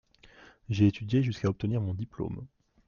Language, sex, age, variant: French, male, 19-29, Français de métropole